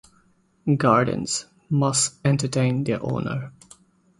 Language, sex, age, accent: English, male, 19-29, India and South Asia (India, Pakistan, Sri Lanka)